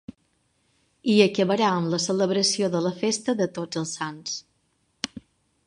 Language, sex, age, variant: Catalan, female, 40-49, Balear